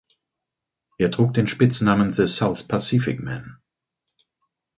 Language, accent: German, Deutschland Deutsch